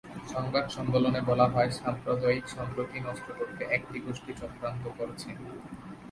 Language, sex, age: Bengali, male, 19-29